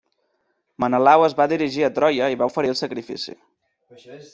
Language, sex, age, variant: Catalan, male, 30-39, Central